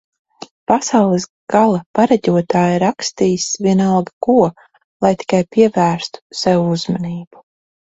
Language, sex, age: Latvian, female, 30-39